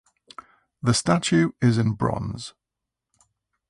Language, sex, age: English, male, 50-59